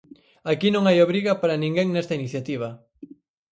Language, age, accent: Galician, 19-29, Atlántico (seseo e gheada)